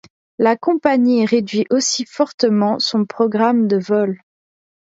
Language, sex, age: French, female, 19-29